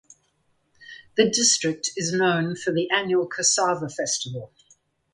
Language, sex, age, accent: English, female, 70-79, England English